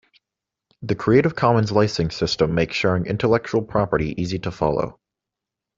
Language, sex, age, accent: English, male, 19-29, United States English